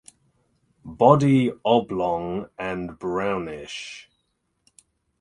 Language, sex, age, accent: English, male, 30-39, England English